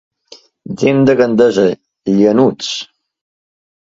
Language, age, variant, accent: Catalan, 19-29, Balear, mallorquí